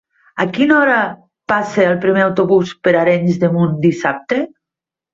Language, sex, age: Catalan, female, 40-49